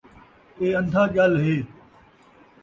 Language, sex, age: Saraiki, male, 50-59